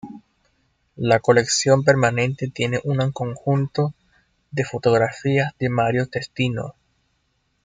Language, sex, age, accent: Spanish, male, 19-29, Caribe: Cuba, Venezuela, Puerto Rico, República Dominicana, Panamá, Colombia caribeña, México caribeño, Costa del golfo de México